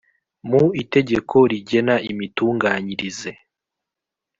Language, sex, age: Kinyarwanda, male, 19-29